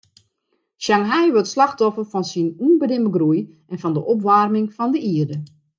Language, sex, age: Western Frisian, female, 40-49